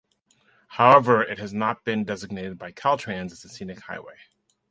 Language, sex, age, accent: English, male, 40-49, United States English